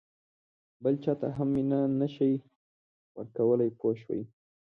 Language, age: Pashto, 19-29